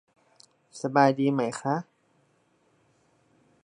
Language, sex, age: Thai, male, 30-39